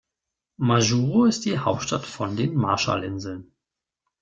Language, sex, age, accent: German, male, 30-39, Deutschland Deutsch